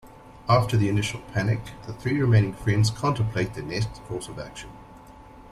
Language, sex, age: English, male, 30-39